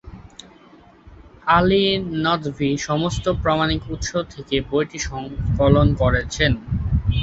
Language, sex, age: Bengali, male, under 19